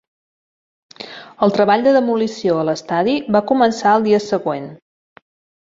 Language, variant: Catalan, Central